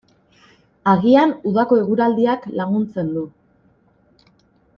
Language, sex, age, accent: Basque, female, 30-39, Mendebalekoa (Araba, Bizkaia, Gipuzkoako mendebaleko herri batzuk)